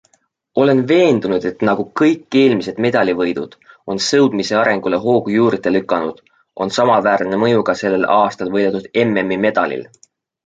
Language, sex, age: Estonian, male, 19-29